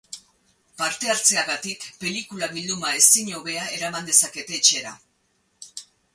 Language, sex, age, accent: Basque, female, 60-69, Erdialdekoa edo Nafarra (Gipuzkoa, Nafarroa)